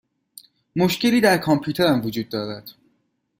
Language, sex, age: Persian, male, 19-29